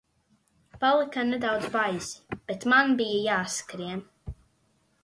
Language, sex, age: Latvian, female, under 19